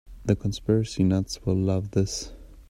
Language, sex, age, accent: English, male, 19-29, United States English